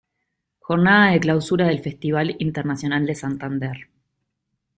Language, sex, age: Spanish, female, 30-39